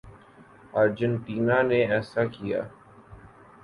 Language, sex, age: Urdu, male, 19-29